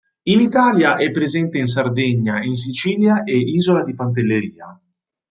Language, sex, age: Italian, male, 30-39